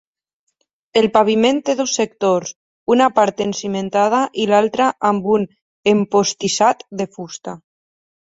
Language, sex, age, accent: Catalan, female, 30-39, valencià